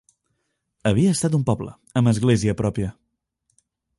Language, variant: Catalan, Septentrional